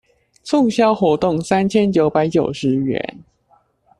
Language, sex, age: Chinese, male, under 19